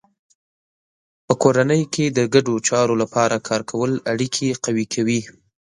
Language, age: Pashto, under 19